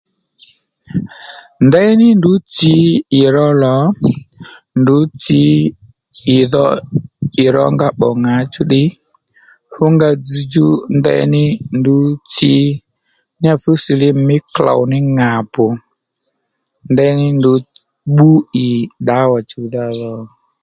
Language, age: Lendu, 40-49